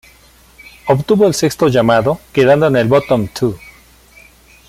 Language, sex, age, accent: Spanish, male, 40-49, México